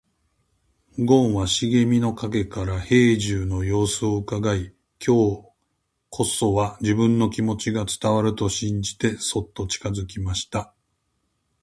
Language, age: Japanese, 50-59